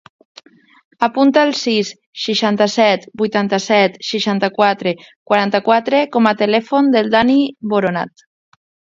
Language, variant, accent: Catalan, Valencià central, valencià